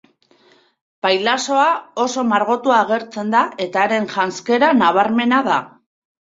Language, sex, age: Basque, female, 40-49